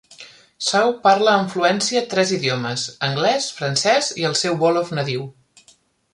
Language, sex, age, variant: Catalan, female, 40-49, Central